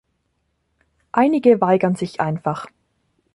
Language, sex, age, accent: German, female, 19-29, Schweizerdeutsch